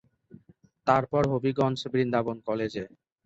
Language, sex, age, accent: Bengali, male, 19-29, Native; শুদ্ধ